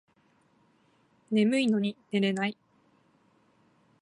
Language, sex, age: Japanese, female, 19-29